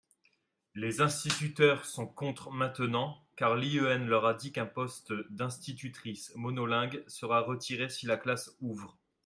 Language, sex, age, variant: French, male, 30-39, Français de métropole